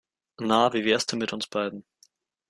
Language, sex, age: German, male, under 19